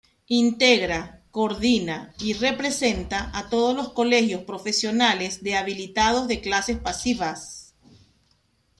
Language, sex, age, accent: Spanish, female, 40-49, Caribe: Cuba, Venezuela, Puerto Rico, República Dominicana, Panamá, Colombia caribeña, México caribeño, Costa del golfo de México